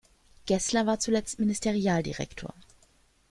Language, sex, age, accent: German, female, 30-39, Deutschland Deutsch